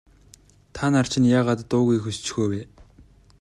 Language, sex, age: Mongolian, male, 19-29